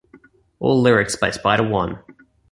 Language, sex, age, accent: English, male, 19-29, Australian English